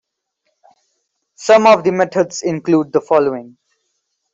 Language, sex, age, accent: English, male, 19-29, India and South Asia (India, Pakistan, Sri Lanka)